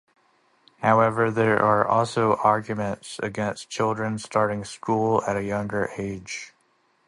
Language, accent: English, United States English